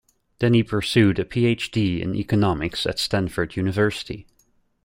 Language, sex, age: English, male, 30-39